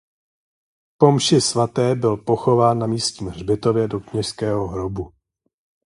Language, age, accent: Czech, 40-49, pražský